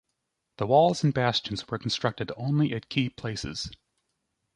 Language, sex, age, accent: English, male, 30-39, United States English